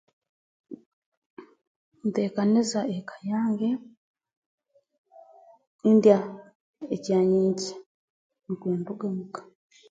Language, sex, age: Tooro, female, 19-29